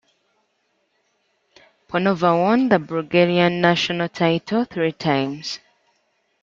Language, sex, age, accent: English, female, 19-29, England English